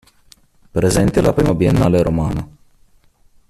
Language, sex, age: Italian, male, 40-49